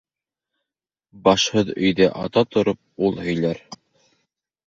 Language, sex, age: Bashkir, male, 30-39